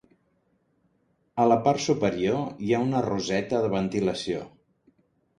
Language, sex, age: Catalan, male, 50-59